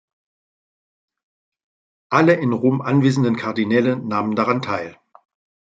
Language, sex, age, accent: German, male, 50-59, Deutschland Deutsch